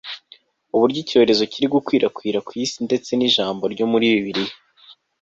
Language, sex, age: Kinyarwanda, male, under 19